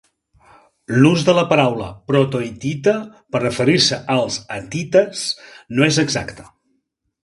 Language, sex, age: Catalan, male, 40-49